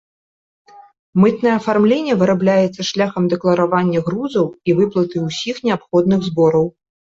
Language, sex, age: Belarusian, female, 30-39